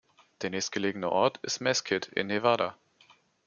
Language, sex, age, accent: German, male, 19-29, Deutschland Deutsch